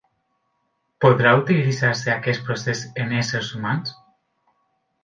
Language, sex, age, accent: Catalan, male, 30-39, valencià